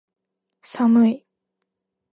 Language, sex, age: Japanese, female, 19-29